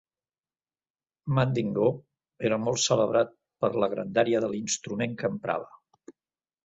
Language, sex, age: Catalan, male, 70-79